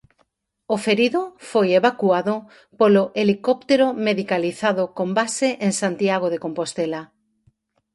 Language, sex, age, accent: Galician, female, 40-49, Normativo (estándar)